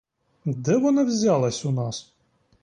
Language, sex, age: Ukrainian, male, 30-39